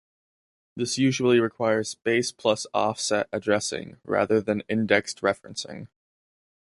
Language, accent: English, United States English